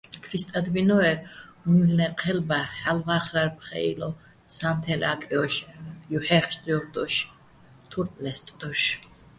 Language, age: Bats, 60-69